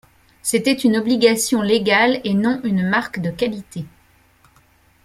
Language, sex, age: French, female, 40-49